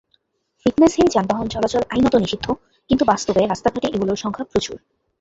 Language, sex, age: Bengali, female, 19-29